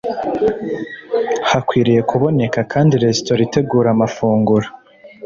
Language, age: Kinyarwanda, 19-29